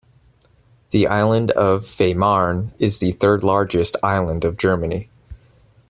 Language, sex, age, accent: English, male, 30-39, United States English